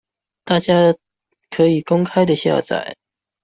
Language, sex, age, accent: Chinese, male, 19-29, 出生地：新北市